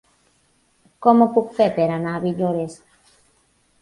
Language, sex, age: Catalan, female, 30-39